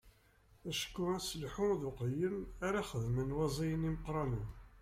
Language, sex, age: Kabyle, male, 50-59